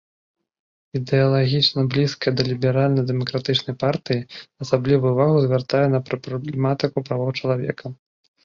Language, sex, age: Belarusian, male, 19-29